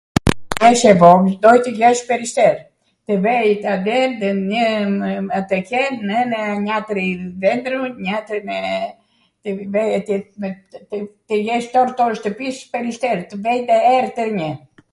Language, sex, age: Arvanitika Albanian, female, 70-79